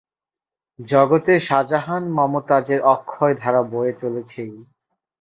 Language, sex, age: Bengali, male, 30-39